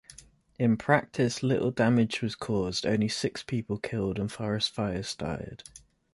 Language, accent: English, England English